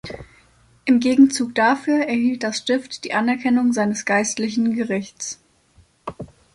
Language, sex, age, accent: German, female, 19-29, Deutschland Deutsch